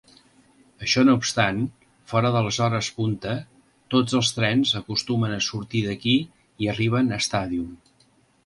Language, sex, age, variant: Catalan, male, 60-69, Central